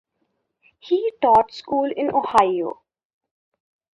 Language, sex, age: English, female, under 19